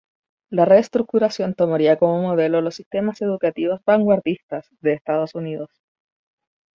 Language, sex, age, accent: Spanish, female, 19-29, Chileno: Chile, Cuyo